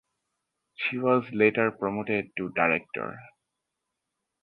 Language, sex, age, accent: English, male, 19-29, United States English